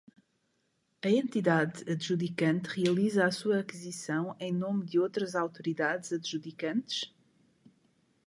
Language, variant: Portuguese, Portuguese (Portugal)